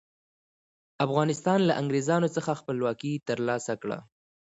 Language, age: Pashto, 19-29